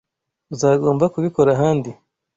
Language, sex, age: Kinyarwanda, male, 19-29